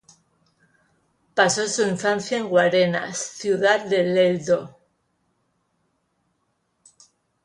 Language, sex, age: Spanish, female, 50-59